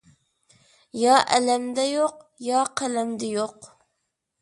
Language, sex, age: Uyghur, female, under 19